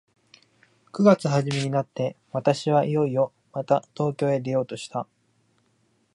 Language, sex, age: Japanese, male, 19-29